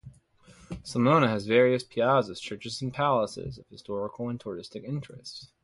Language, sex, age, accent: English, male, 30-39, United States English